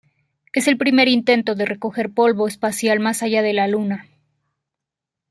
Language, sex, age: Spanish, female, 19-29